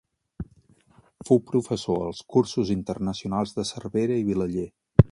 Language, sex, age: Catalan, male, 40-49